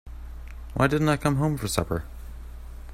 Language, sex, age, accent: English, male, 19-29, Canadian English